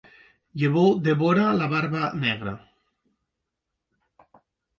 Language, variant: Catalan, Central